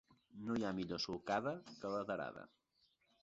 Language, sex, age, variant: Catalan, male, 30-39, Central